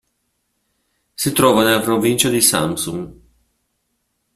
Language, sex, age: Italian, male, 50-59